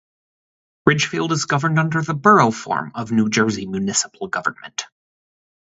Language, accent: English, United States English; Midwestern